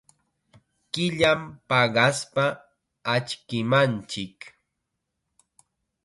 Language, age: Chiquián Ancash Quechua, 19-29